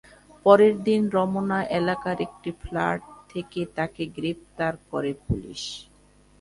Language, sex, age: Bengali, male, 19-29